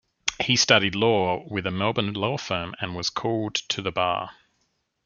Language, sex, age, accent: English, male, 30-39, Australian English